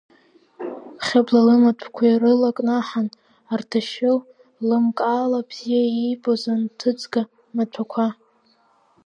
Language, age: Abkhazian, under 19